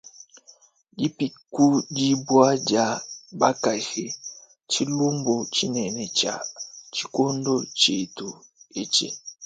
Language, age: Luba-Lulua, 19-29